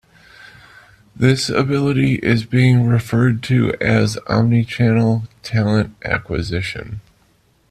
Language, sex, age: English, male, 30-39